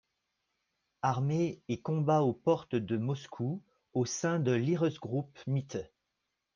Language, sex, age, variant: French, male, 40-49, Français de métropole